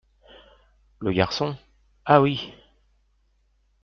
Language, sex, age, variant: French, male, 40-49, Français de métropole